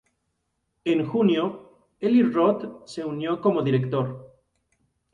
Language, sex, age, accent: Spanish, male, 19-29, México